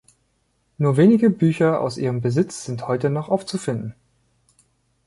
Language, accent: German, Deutschland Deutsch